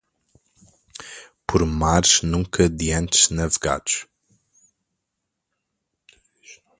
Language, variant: Portuguese, Portuguese (Portugal)